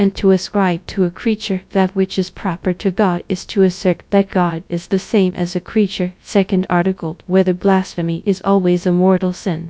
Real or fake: fake